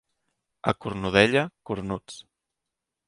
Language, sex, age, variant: Catalan, male, 19-29, Central